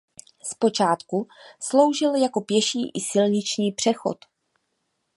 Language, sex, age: Czech, female, 30-39